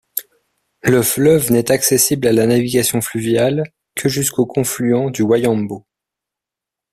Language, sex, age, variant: French, male, 30-39, Français de métropole